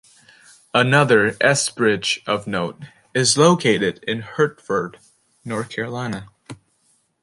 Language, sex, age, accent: English, male, 19-29, United States English